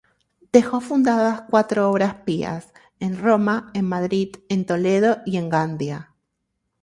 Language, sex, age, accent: Spanish, female, 19-29, Caribe: Cuba, Venezuela, Puerto Rico, República Dominicana, Panamá, Colombia caribeña, México caribeño, Costa del golfo de México